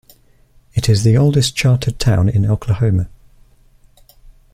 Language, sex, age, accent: English, male, 19-29, England English